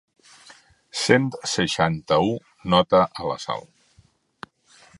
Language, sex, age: Catalan, male, 50-59